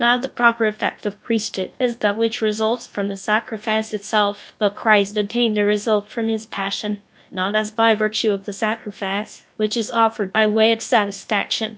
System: TTS, GlowTTS